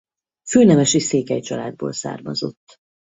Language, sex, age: Hungarian, female, 50-59